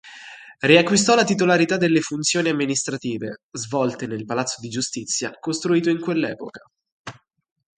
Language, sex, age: Italian, male, 19-29